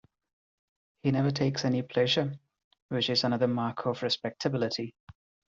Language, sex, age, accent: English, male, 19-29, India and South Asia (India, Pakistan, Sri Lanka)